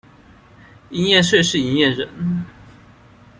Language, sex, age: Chinese, male, 19-29